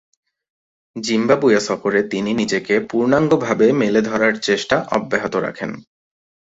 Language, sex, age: Bengali, male, 19-29